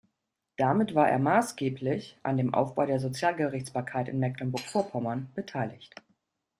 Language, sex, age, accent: German, female, 40-49, Deutschland Deutsch